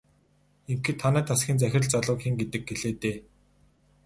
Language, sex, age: Mongolian, male, 19-29